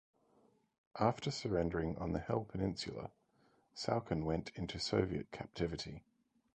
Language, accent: English, Australian English